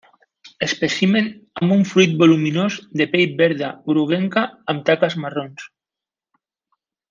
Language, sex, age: Catalan, male, 50-59